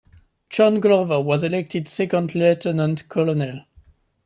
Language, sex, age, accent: English, male, 30-39, England English